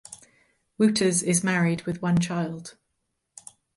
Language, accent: English, England English